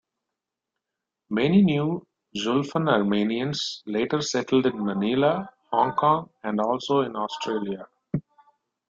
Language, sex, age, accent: English, male, 30-39, India and South Asia (India, Pakistan, Sri Lanka)